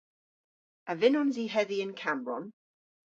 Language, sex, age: Cornish, female, 40-49